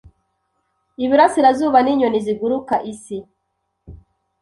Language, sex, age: Kinyarwanda, female, 30-39